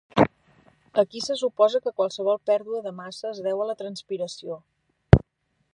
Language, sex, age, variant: Catalan, female, 40-49, Central